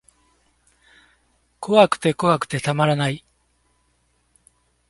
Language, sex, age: Japanese, male, 50-59